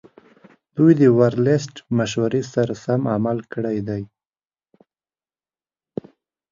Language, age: Pashto, 19-29